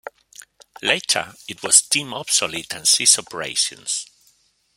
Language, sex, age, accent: English, male, 50-59, England English